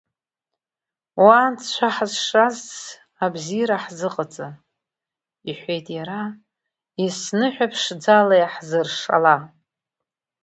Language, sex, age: Abkhazian, female, 50-59